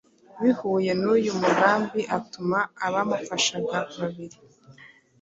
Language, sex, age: Kinyarwanda, female, 19-29